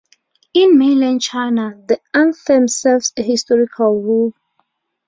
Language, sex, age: English, female, 30-39